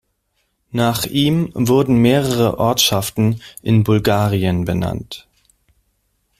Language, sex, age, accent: German, male, 19-29, Deutschland Deutsch